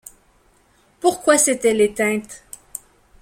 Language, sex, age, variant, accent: French, female, 40-49, Français d'Amérique du Nord, Français du Canada